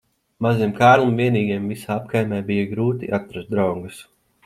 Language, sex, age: Latvian, male, 19-29